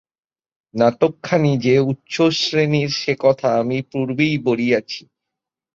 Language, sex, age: Bengali, male, 19-29